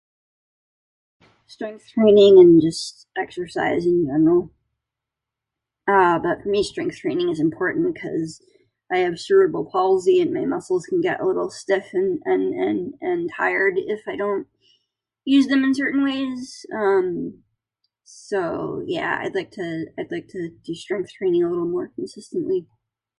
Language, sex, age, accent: English, female, 30-39, United States English